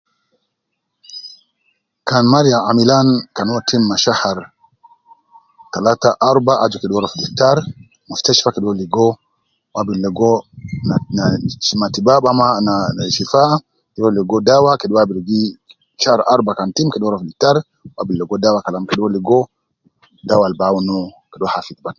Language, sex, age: Nubi, male, 50-59